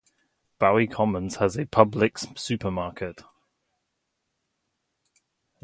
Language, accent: English, England English; Welsh English